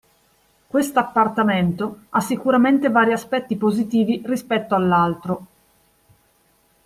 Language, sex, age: Italian, female, 30-39